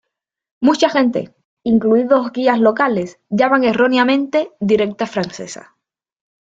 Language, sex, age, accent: Spanish, female, 19-29, España: Norte peninsular (Asturias, Castilla y León, Cantabria, País Vasco, Navarra, Aragón, La Rioja, Guadalajara, Cuenca)